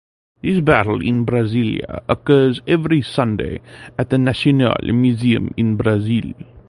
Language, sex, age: English, male, 19-29